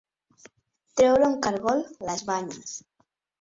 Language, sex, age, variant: Catalan, female, 50-59, Central